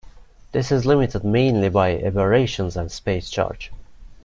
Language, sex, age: English, male, 19-29